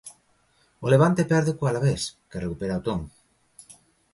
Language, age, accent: Galician, 40-49, Normativo (estándar)